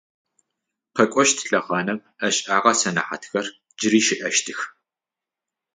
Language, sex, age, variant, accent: Adyghe, male, 40-49, Адыгабзэ (Кирил, пстэумэ зэдыряе), Бжъэдыгъу (Bjeduğ)